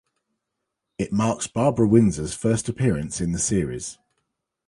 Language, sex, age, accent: English, male, 40-49, England English